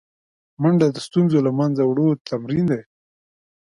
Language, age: Pashto, 19-29